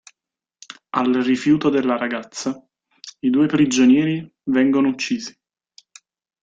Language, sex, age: Italian, male, 30-39